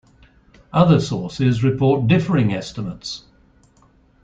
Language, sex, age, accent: English, male, 60-69, England English